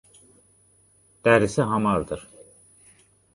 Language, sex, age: Azerbaijani, male, 30-39